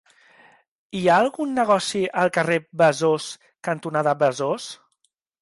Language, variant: Catalan, Central